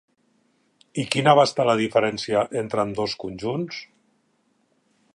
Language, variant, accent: Catalan, Central, central